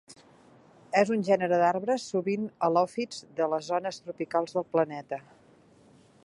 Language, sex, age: Catalan, female, 50-59